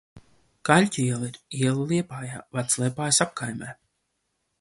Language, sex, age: Latvian, male, 19-29